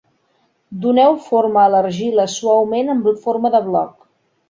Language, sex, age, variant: Catalan, female, 50-59, Central